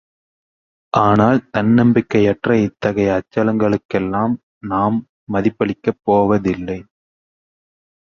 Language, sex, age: Tamil, male, 19-29